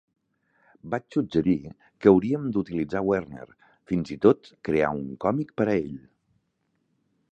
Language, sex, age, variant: Catalan, male, 40-49, Central